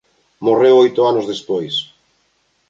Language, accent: Galician, Normativo (estándar)